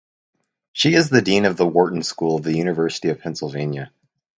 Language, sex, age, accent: English, male, under 19, United States English